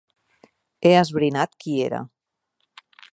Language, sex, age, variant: Catalan, female, 30-39, Central